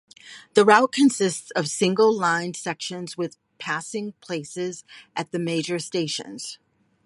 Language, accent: English, United States English